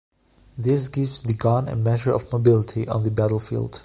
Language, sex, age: English, male, 19-29